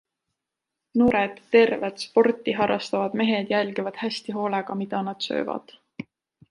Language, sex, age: Estonian, female, 19-29